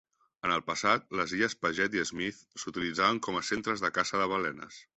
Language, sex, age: Catalan, male, 30-39